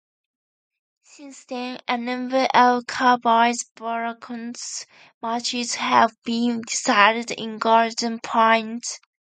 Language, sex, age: English, female, 19-29